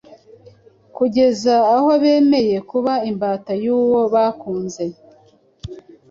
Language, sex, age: Kinyarwanda, female, 50-59